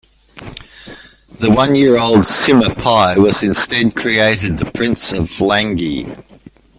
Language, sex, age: English, male, 60-69